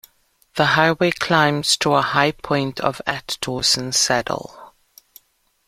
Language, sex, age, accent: English, female, 40-49, Southern African (South Africa, Zimbabwe, Namibia)